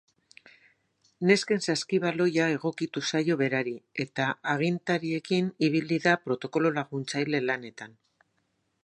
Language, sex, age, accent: Basque, female, 60-69, Mendebalekoa (Araba, Bizkaia, Gipuzkoako mendebaleko herri batzuk)